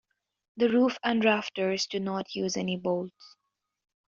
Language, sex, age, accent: English, female, under 19, United States English